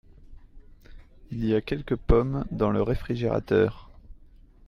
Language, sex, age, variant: French, male, 19-29, Français de métropole